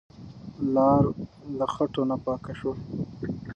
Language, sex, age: Pashto, male, 19-29